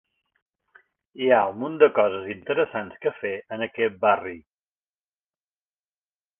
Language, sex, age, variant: Catalan, male, 50-59, Balear